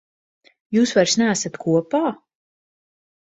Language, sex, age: Latvian, female, 30-39